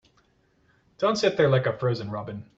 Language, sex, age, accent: English, male, 40-49, United States English